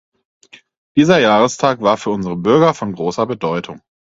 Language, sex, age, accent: German, male, 19-29, Deutschland Deutsch